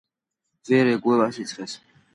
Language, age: Georgian, under 19